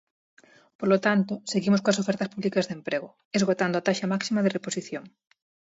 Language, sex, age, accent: Galician, female, 30-39, Normativo (estándar)